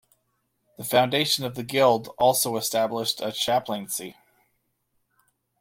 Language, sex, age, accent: English, male, 30-39, Canadian English